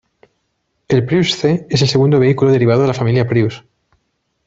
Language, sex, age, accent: Spanish, male, 40-49, España: Centro-Sur peninsular (Madrid, Toledo, Castilla-La Mancha)